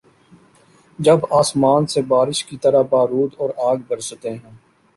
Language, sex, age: Urdu, male, 19-29